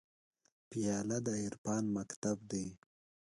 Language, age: Pashto, 19-29